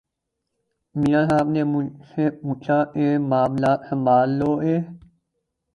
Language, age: Urdu, 19-29